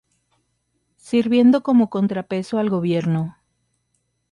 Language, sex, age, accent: Spanish, female, 30-39, México